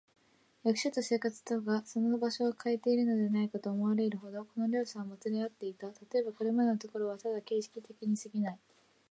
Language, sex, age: Japanese, female, 19-29